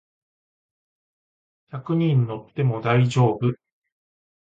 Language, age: Japanese, 40-49